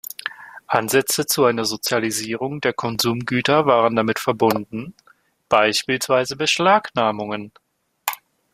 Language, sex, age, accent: German, male, 19-29, Deutschland Deutsch